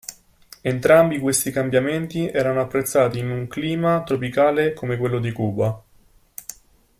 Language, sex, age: Italian, male, 19-29